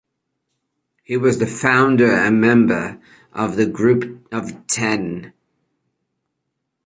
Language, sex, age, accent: English, male, 40-49, United States English